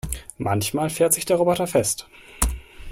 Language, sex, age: German, male, 19-29